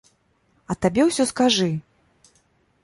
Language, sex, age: Belarusian, female, 40-49